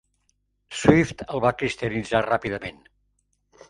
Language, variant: Catalan, Central